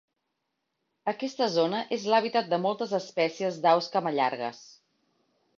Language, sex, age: Catalan, female, 40-49